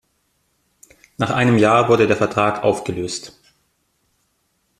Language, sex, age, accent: German, male, 19-29, Deutschland Deutsch